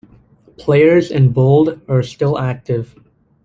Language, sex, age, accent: English, male, under 19, United States English